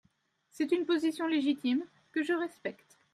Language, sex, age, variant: French, female, 30-39, Français de métropole